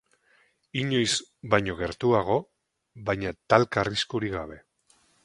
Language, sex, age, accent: Basque, male, 40-49, Mendebalekoa (Araba, Bizkaia, Gipuzkoako mendebaleko herri batzuk)